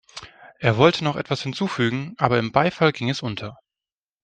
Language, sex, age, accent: German, male, 30-39, Deutschland Deutsch